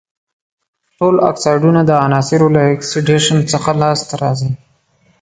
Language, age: Pashto, 19-29